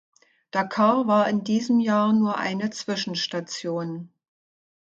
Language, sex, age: German, female, 60-69